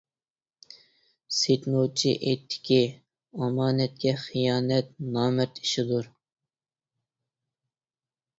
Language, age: Uyghur, 30-39